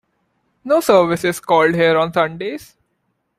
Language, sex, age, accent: English, male, 19-29, India and South Asia (India, Pakistan, Sri Lanka)